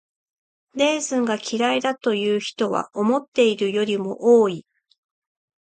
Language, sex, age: Japanese, female, 40-49